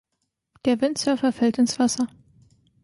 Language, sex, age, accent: German, female, 19-29, Deutschland Deutsch